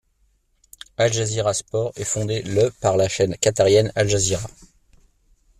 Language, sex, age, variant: French, male, 30-39, Français de métropole